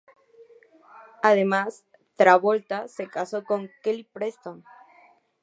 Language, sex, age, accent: Spanish, female, under 19, México